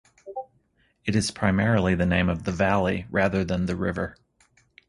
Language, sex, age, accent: English, male, 50-59, United States English